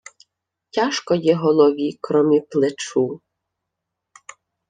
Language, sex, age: Ukrainian, female, 30-39